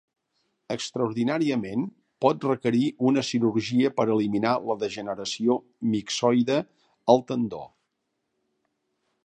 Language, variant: Catalan, Central